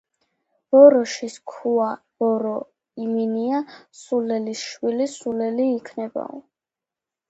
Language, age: Georgian, under 19